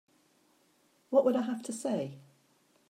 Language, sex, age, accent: English, female, 60-69, England English